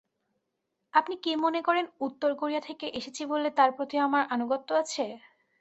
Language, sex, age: Bengali, female, 19-29